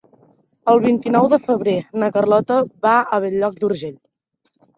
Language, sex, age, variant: Catalan, female, 19-29, Central